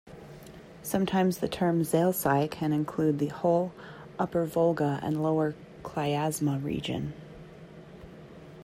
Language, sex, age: English, female, 30-39